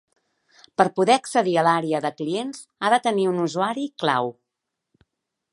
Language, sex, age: Catalan, female, 40-49